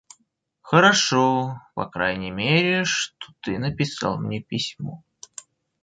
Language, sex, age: Russian, male, 19-29